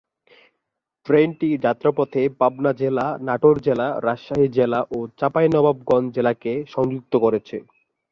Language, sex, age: Bengali, male, 19-29